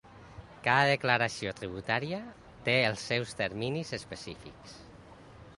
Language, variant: Catalan, Central